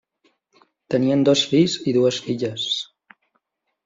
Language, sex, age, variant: Catalan, male, 40-49, Septentrional